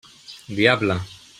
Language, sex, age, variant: Catalan, male, 30-39, Central